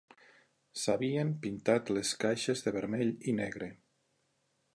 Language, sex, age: Catalan, male, 40-49